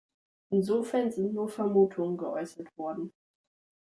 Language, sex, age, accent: German, male, under 19, Deutschland Deutsch